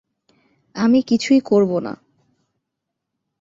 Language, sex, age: Bengali, female, 19-29